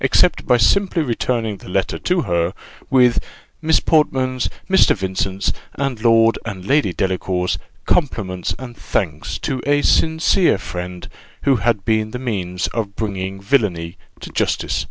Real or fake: real